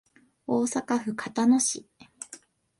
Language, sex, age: Japanese, female, 19-29